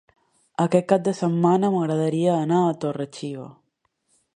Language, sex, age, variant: Catalan, female, 19-29, Balear